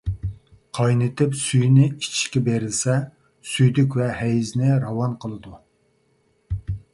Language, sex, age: Uyghur, male, 40-49